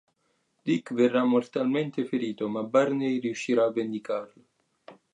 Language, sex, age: Italian, male, 19-29